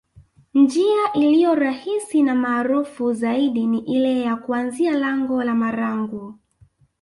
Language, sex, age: Swahili, female, 19-29